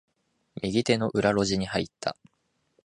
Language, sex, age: Japanese, male, 19-29